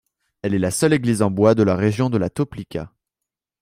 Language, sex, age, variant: French, male, under 19, Français de métropole